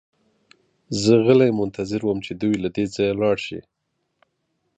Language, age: Pashto, 30-39